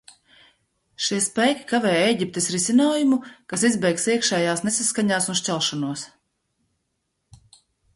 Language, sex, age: Latvian, female, 50-59